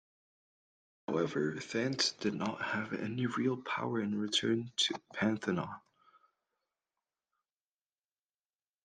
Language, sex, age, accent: English, male, under 19, Canadian English